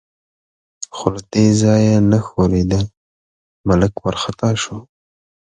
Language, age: Pashto, 19-29